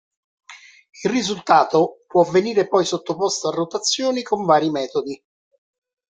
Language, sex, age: Italian, male, 60-69